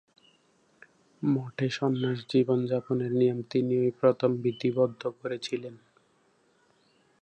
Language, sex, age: Bengali, male, 19-29